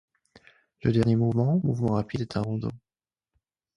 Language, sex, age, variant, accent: French, male, 19-29, Français d'Europe, Français d’Allemagne